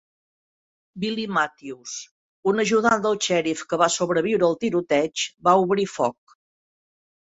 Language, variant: Catalan, Central